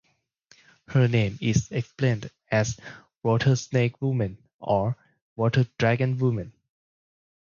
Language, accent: English, United States English; Malaysian English